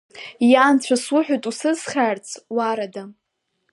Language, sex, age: Abkhazian, female, under 19